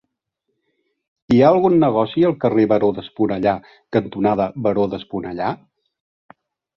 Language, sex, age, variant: Catalan, male, 50-59, Central